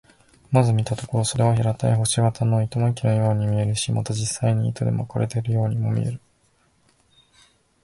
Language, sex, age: Japanese, male, under 19